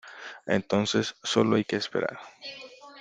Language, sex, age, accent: Spanish, male, 19-29, Andino-Pacífico: Colombia, Perú, Ecuador, oeste de Bolivia y Venezuela andina